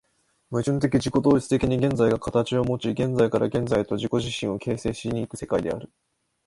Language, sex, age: Japanese, male, 19-29